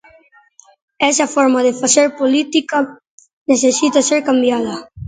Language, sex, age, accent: Galician, female, 40-49, Central (gheada)